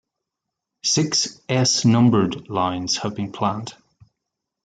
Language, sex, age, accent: English, male, 40-49, Irish English